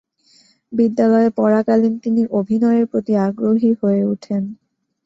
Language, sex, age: Bengali, female, under 19